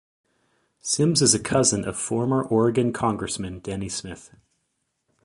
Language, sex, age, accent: English, male, 40-49, United States English